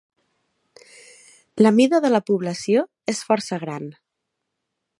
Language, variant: Catalan, Central